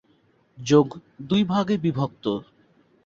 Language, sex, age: Bengali, male, 30-39